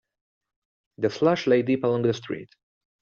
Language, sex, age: English, male, 19-29